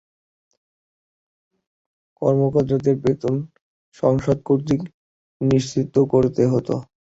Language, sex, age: Bengali, male, 19-29